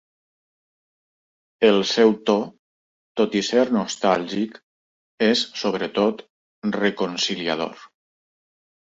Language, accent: Catalan, valencià